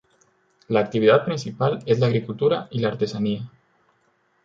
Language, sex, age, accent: Spanish, male, 30-39, América central